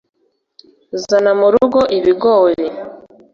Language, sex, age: Kinyarwanda, female, 40-49